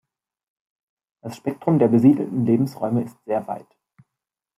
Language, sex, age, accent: German, male, 19-29, Deutschland Deutsch